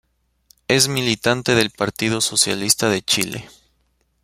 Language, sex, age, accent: Spanish, male, 19-29, Andino-Pacífico: Colombia, Perú, Ecuador, oeste de Bolivia y Venezuela andina